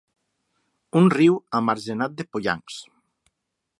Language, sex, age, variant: Catalan, male, 40-49, Valencià meridional